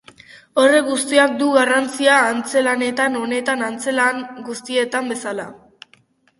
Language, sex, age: Basque, female, under 19